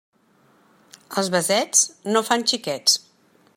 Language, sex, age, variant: Catalan, female, 60-69, Central